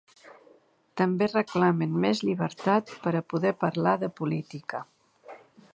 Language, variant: Catalan, Central